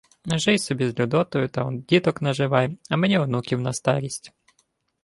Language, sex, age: Ukrainian, male, 19-29